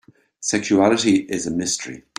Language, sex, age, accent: English, male, 60-69, Irish English